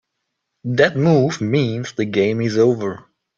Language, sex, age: English, male, 19-29